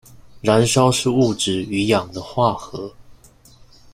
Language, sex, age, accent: Chinese, male, 19-29, 出生地：臺中市